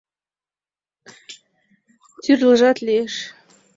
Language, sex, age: Mari, female, 19-29